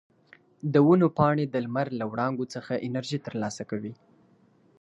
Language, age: Pashto, 19-29